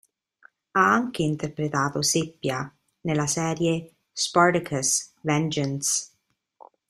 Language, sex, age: Italian, female, 30-39